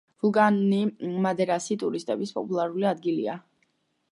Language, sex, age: Georgian, female, under 19